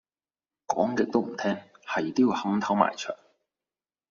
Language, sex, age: Cantonese, male, 19-29